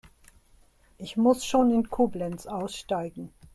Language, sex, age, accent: German, female, 70-79, Deutschland Deutsch